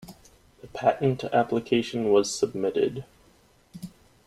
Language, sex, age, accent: English, male, 19-29, United States English